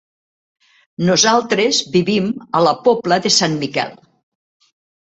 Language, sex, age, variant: Catalan, female, 60-69, Central